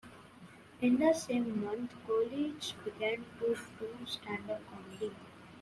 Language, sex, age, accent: English, male, under 19, United States English